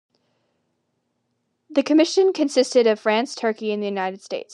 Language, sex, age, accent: English, female, under 19, United States English